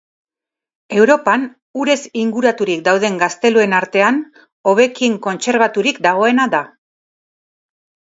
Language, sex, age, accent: Basque, female, 50-59, Mendebalekoa (Araba, Bizkaia, Gipuzkoako mendebaleko herri batzuk)